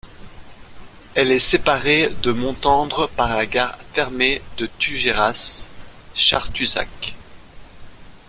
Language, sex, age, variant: French, male, 30-39, Français de métropole